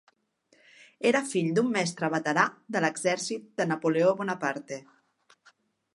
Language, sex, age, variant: Catalan, female, 50-59, Central